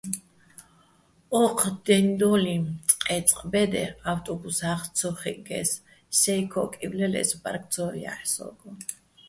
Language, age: Bats, 60-69